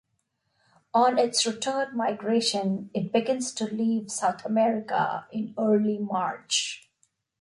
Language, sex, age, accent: English, female, 40-49, India and South Asia (India, Pakistan, Sri Lanka)